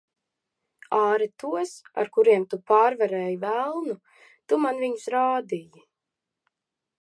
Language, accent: Latvian, bez akcenta